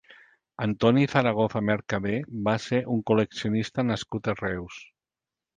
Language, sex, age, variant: Catalan, male, 50-59, Central